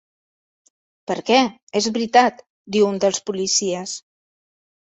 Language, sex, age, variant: Catalan, female, 50-59, Central